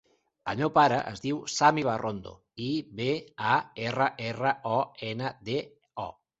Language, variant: Catalan, Central